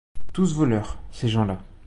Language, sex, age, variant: French, male, 19-29, Français de métropole